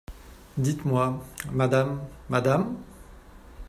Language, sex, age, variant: French, male, 40-49, Français de métropole